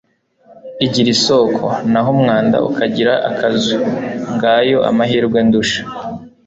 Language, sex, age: Kinyarwanda, male, 19-29